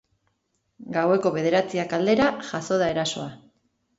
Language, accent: Basque, Erdialdekoa edo Nafarra (Gipuzkoa, Nafarroa)